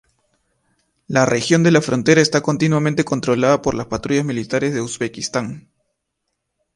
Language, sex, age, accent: Spanish, male, 30-39, Andino-Pacífico: Colombia, Perú, Ecuador, oeste de Bolivia y Venezuela andina